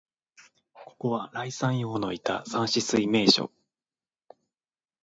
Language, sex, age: Japanese, male, 19-29